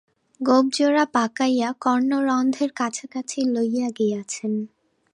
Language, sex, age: Bengali, female, 19-29